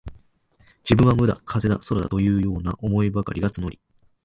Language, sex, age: Japanese, male, 19-29